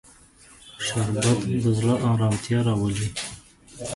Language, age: Pashto, 30-39